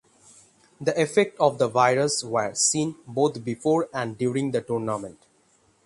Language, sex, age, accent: English, male, under 19, India and South Asia (India, Pakistan, Sri Lanka)